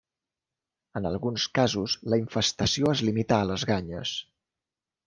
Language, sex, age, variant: Catalan, male, 30-39, Central